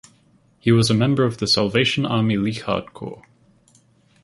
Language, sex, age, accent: English, male, under 19, England English